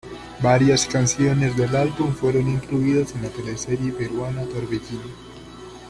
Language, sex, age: Spanish, male, 19-29